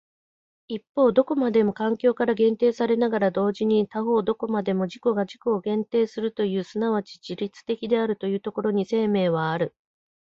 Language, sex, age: Japanese, female, 50-59